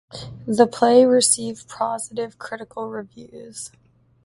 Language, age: English, 19-29